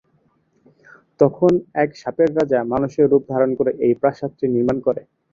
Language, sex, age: Bengali, male, 19-29